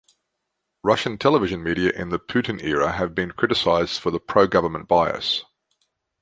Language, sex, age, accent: English, male, 50-59, Australian English